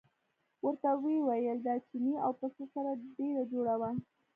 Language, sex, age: Pashto, female, 19-29